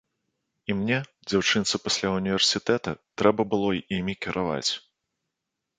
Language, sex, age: Belarusian, male, 40-49